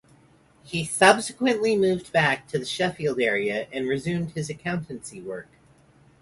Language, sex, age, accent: English, male, 40-49, United States English